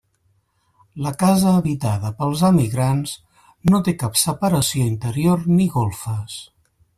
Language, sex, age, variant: Catalan, male, 40-49, Central